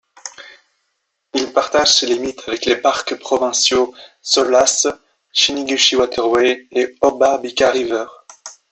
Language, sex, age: French, male, under 19